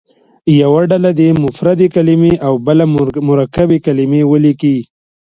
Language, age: Pashto, 30-39